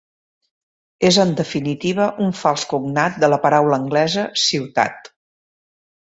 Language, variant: Catalan, Central